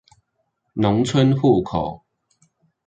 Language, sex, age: Chinese, male, under 19